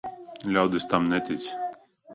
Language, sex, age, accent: Latvian, male, 40-49, Krievu